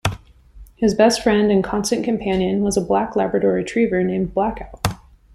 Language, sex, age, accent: English, female, 30-39, United States English